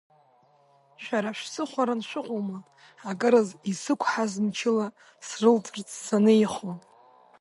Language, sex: Abkhazian, female